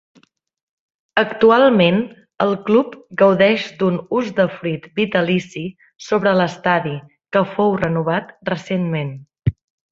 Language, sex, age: Catalan, female, 19-29